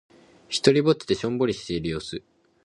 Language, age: Japanese, 19-29